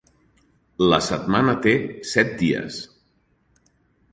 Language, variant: Catalan, Central